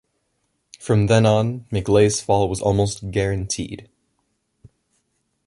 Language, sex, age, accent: English, male, under 19, United States English